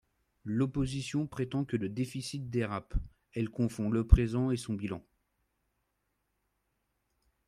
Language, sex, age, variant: French, male, 30-39, Français de métropole